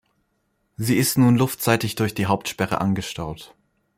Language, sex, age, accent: German, male, 19-29, Deutschland Deutsch